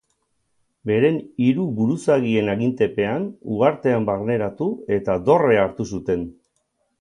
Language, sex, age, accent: Basque, male, 60-69, Mendebalekoa (Araba, Bizkaia, Gipuzkoako mendebaleko herri batzuk)